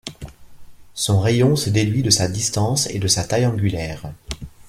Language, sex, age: French, male, 40-49